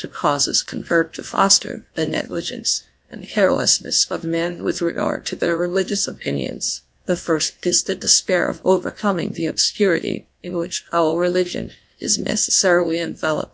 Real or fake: fake